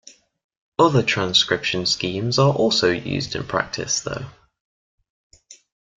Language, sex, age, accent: English, male, under 19, England English